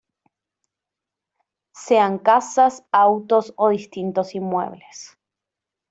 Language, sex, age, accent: Spanish, female, 19-29, Rioplatense: Argentina, Uruguay, este de Bolivia, Paraguay